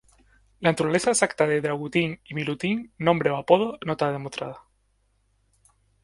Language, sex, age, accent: Spanish, male, 19-29, España: Islas Canarias